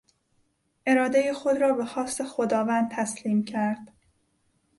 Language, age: Persian, 30-39